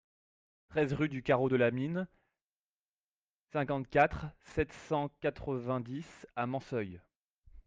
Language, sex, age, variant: French, male, 30-39, Français de métropole